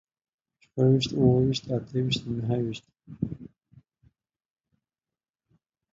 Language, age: Pashto, 19-29